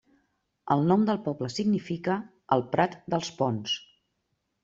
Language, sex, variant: Catalan, female, Central